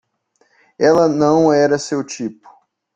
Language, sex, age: Portuguese, male, 40-49